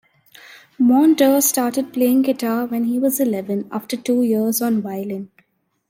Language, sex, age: English, female, under 19